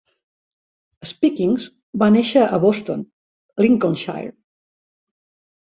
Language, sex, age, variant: Catalan, female, 60-69, Central